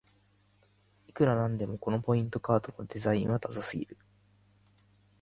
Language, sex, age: Japanese, male, 19-29